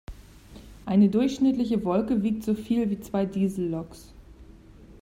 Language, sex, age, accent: German, female, 40-49, Deutschland Deutsch